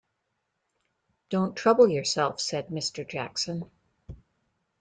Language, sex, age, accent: English, female, 50-59, United States English